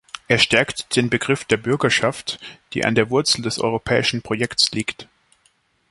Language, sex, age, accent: German, male, 19-29, Schweizerdeutsch